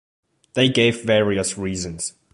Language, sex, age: English, male, under 19